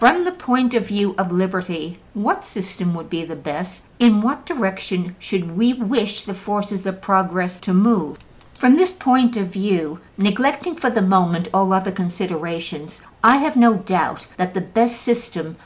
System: none